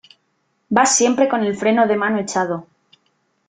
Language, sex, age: Spanish, female, 19-29